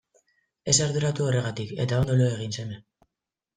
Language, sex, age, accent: Basque, female, 19-29, Mendebalekoa (Araba, Bizkaia, Gipuzkoako mendebaleko herri batzuk)